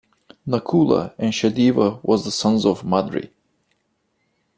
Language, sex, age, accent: English, male, 19-29, United States English